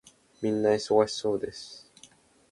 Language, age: Japanese, under 19